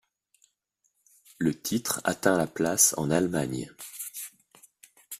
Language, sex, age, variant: French, male, 40-49, Français de métropole